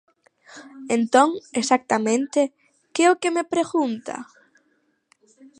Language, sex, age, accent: Galician, female, under 19, Atlántico (seseo e gheada); Normativo (estándar)